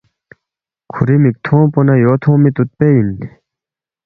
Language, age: Balti, 19-29